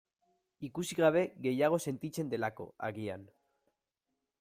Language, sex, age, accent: Basque, male, 19-29, Mendebalekoa (Araba, Bizkaia, Gipuzkoako mendebaleko herri batzuk)